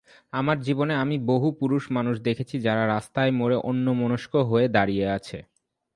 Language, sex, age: Bengali, male, 19-29